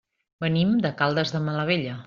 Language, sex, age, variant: Catalan, female, 40-49, Central